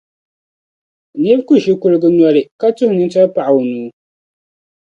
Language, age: Dagbani, 19-29